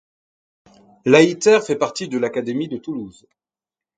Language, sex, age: French, male, 30-39